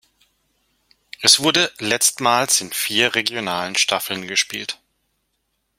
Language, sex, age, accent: German, male, 50-59, Deutschland Deutsch